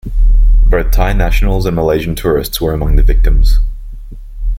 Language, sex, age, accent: English, male, 19-29, Australian English